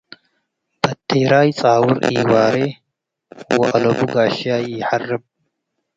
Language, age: Tigre, 19-29